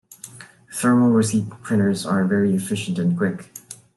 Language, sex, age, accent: English, female, 19-29, Filipino